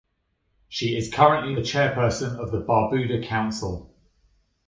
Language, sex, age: English, male, 40-49